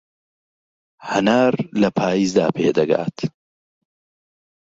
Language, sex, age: Central Kurdish, male, 40-49